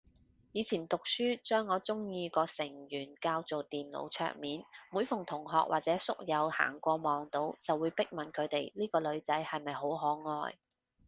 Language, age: Cantonese, 30-39